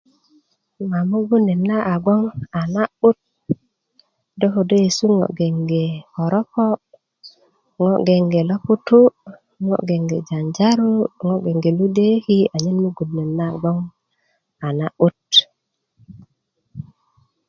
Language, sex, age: Kuku, female, 19-29